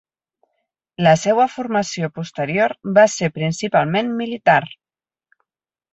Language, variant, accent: Catalan, Central, tarragoní